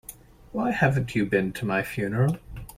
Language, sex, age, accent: English, male, 19-29, United States English